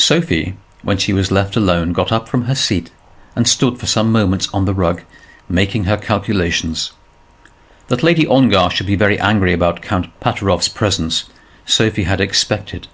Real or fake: real